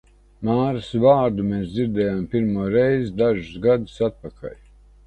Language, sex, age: Latvian, male, 60-69